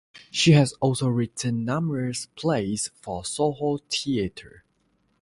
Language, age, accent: English, 19-29, United States English; Malaysian English